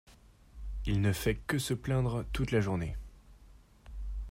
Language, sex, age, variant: French, male, 19-29, Français de métropole